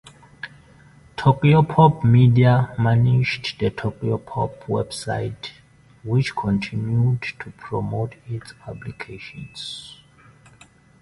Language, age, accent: English, 19-29, Southern African (South Africa, Zimbabwe, Namibia)